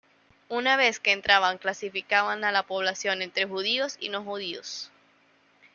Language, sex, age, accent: Spanish, female, 19-29, Caribe: Cuba, Venezuela, Puerto Rico, República Dominicana, Panamá, Colombia caribeña, México caribeño, Costa del golfo de México